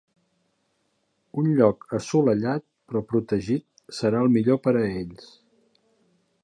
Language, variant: Catalan, Central